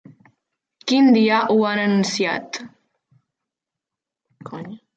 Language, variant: Catalan, Central